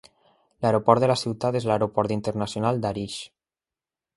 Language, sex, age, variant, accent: Catalan, male, 19-29, Valencià meridional, valencià